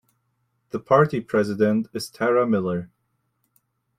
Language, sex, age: English, male, 19-29